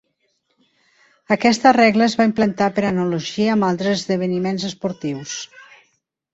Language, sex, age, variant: Catalan, female, 50-59, Nord-Occidental